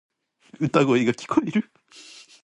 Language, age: Japanese, under 19